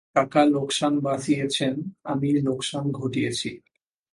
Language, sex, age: Bengali, male, 19-29